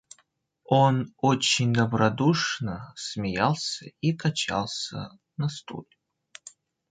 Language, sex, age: Russian, male, 19-29